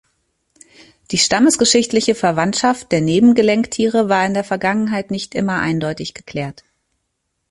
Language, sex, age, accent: German, female, 30-39, Deutschland Deutsch